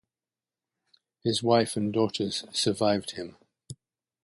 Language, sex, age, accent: English, male, 70-79, England English